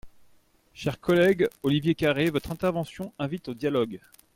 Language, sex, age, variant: French, male, 40-49, Français de métropole